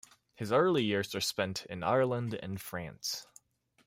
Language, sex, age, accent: English, male, under 19, Hong Kong English